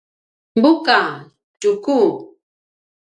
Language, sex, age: Paiwan, female, 50-59